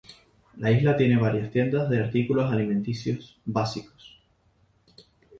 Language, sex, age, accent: Spanish, male, 19-29, España: Islas Canarias